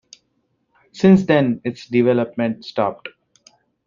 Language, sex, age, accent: English, male, 30-39, India and South Asia (India, Pakistan, Sri Lanka)